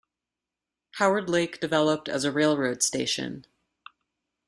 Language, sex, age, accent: English, female, 19-29, United States English